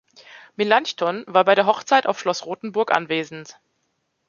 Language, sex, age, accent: German, female, 30-39, Deutschland Deutsch